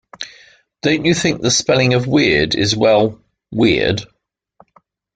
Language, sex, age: English, male, 60-69